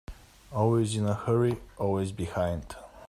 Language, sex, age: English, male, 30-39